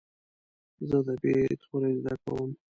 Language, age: Pashto, 19-29